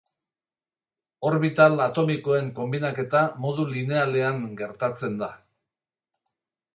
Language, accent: Basque, Erdialdekoa edo Nafarra (Gipuzkoa, Nafarroa)